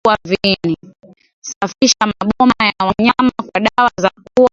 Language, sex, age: Swahili, female, 30-39